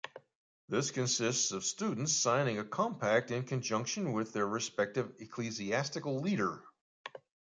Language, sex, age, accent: English, male, 70-79, United States English